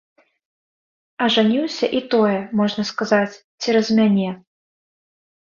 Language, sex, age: Belarusian, female, 19-29